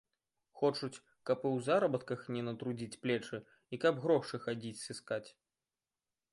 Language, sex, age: Belarusian, male, 19-29